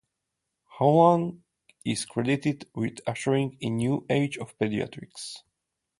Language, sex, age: English, male, 30-39